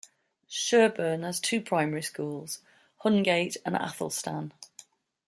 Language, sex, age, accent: English, female, 50-59, England English